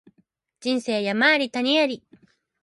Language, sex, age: Japanese, female, 19-29